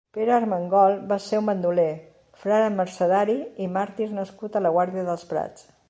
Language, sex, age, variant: Catalan, female, 60-69, Central